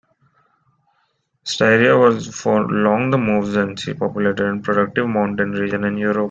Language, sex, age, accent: English, male, 19-29, India and South Asia (India, Pakistan, Sri Lanka)